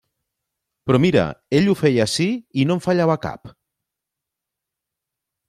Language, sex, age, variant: Catalan, male, 40-49, Central